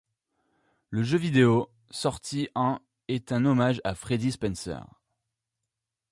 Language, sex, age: French, male, 30-39